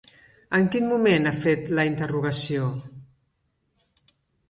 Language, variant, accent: Catalan, Central, central